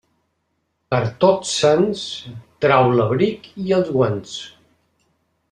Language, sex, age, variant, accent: Catalan, male, 60-69, Central, central